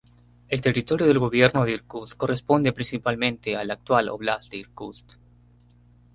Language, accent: Spanish, Andino-Pacífico: Colombia, Perú, Ecuador, oeste de Bolivia y Venezuela andina